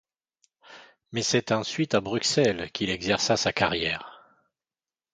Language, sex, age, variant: French, male, 50-59, Français de métropole